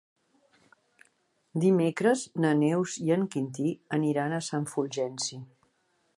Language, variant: Catalan, Central